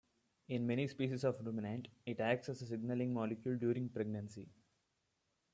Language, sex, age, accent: English, male, 19-29, India and South Asia (India, Pakistan, Sri Lanka)